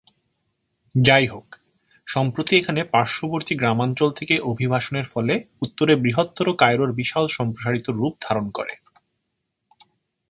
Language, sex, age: Bengali, male, 30-39